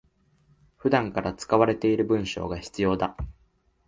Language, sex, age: Japanese, male, 19-29